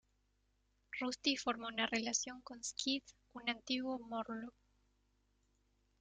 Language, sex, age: Spanish, female, 19-29